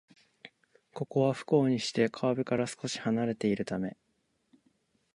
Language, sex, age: Japanese, male, 19-29